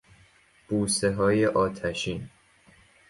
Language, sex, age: Persian, male, under 19